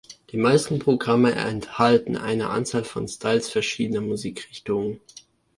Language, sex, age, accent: German, male, under 19, Deutschland Deutsch